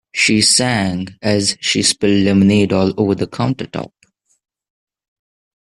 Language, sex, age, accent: English, male, 19-29, India and South Asia (India, Pakistan, Sri Lanka)